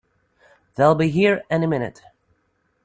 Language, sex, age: English, male, 19-29